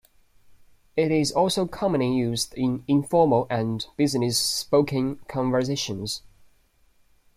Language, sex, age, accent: English, male, 19-29, United States English